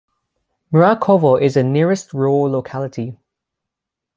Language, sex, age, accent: English, male, under 19, United States English; England English